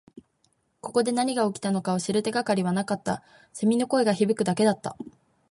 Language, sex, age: Japanese, female, 19-29